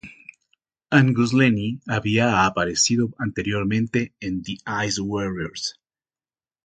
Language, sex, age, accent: Spanish, male, 50-59, México